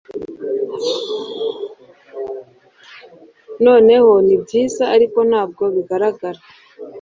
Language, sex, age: Kinyarwanda, female, 30-39